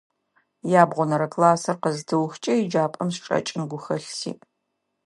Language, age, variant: Adyghe, 40-49, Адыгабзэ (Кирил, пстэумэ зэдыряе)